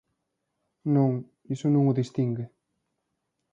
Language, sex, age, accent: Galician, male, 19-29, Atlántico (seseo e gheada)